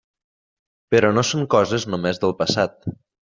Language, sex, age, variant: Catalan, male, 19-29, Nord-Occidental